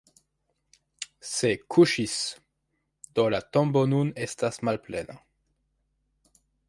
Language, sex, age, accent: Esperanto, male, under 19, Internacia